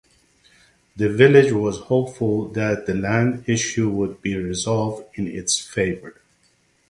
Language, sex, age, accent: English, male, 50-59, United States English